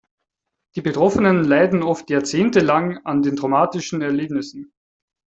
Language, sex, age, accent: German, male, 19-29, Österreichisches Deutsch